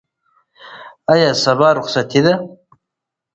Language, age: Pashto, 19-29